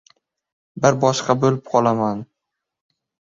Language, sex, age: Uzbek, male, under 19